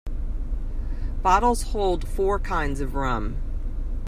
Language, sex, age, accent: English, female, 40-49, United States English